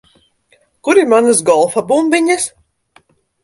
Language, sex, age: Latvian, female, 40-49